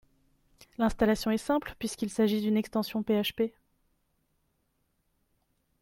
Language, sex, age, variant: French, female, 19-29, Français de métropole